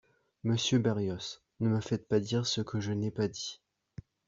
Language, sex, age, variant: French, male, under 19, Français de métropole